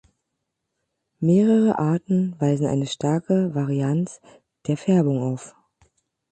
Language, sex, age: German, female, 40-49